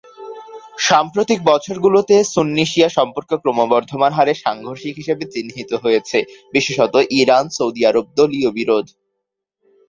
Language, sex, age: Bengali, male, 19-29